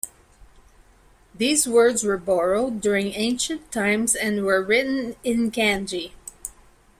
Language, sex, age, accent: English, female, 40-49, Canadian English